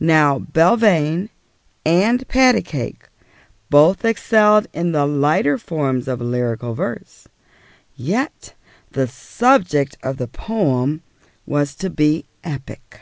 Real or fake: real